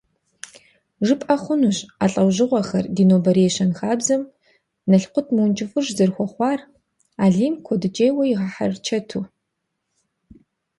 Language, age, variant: Kabardian, 30-39, Адыгэбзэ (Къэбэрдей, Кирил, псоми зэдай)